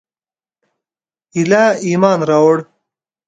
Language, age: Pashto, 19-29